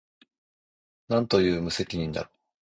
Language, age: Japanese, 30-39